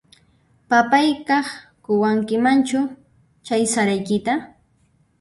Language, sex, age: Puno Quechua, female, 19-29